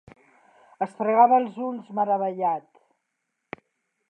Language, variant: Catalan, Central